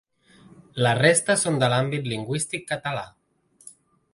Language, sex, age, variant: Catalan, male, 30-39, Central